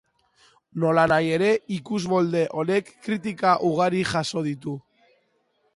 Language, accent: Basque, Mendebalekoa (Araba, Bizkaia, Gipuzkoako mendebaleko herri batzuk)